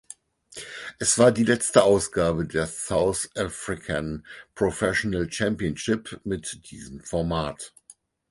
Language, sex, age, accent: German, male, 50-59, Deutschland Deutsch